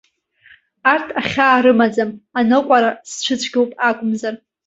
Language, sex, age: Abkhazian, female, under 19